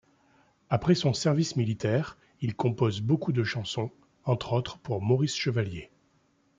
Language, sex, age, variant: French, male, 50-59, Français de métropole